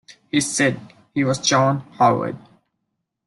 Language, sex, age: English, male, under 19